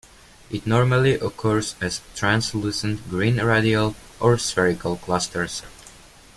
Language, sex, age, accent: English, male, 19-29, United States English